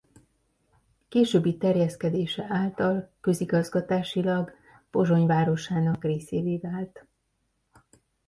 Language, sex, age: Hungarian, female, 40-49